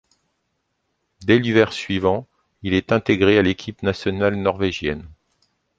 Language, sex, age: French, male, 50-59